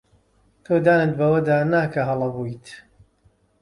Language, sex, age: Central Kurdish, male, 40-49